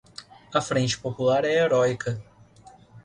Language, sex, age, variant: Portuguese, male, 19-29, Portuguese (Brasil)